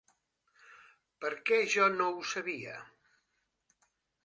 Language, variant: Catalan, Central